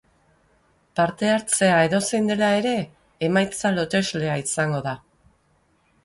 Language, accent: Basque, Mendebalekoa (Araba, Bizkaia, Gipuzkoako mendebaleko herri batzuk)